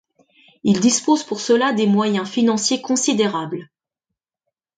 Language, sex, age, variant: French, female, 50-59, Français de métropole